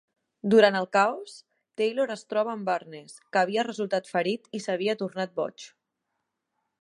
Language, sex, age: Catalan, female, 19-29